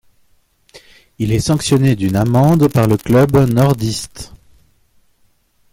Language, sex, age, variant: French, male, 40-49, Français de métropole